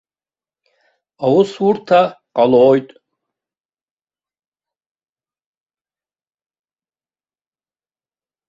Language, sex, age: Abkhazian, male, 60-69